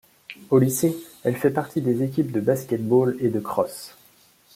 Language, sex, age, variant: French, male, 30-39, Français de métropole